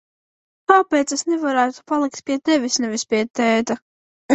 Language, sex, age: Latvian, female, under 19